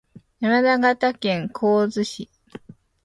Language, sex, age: Japanese, female, under 19